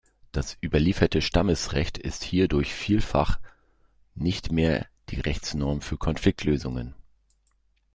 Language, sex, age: German, male, 50-59